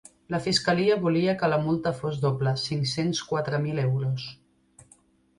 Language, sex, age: Catalan, female, 30-39